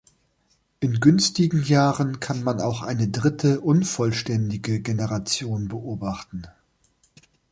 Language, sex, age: German, male, 40-49